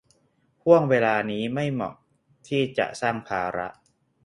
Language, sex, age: Thai, male, 19-29